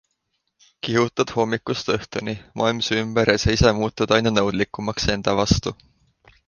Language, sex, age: Estonian, male, 19-29